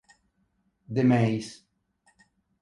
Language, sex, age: Italian, male, 50-59